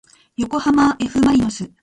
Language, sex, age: Japanese, female, 30-39